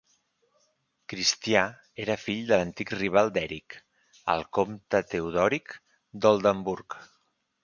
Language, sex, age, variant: Catalan, male, 40-49, Central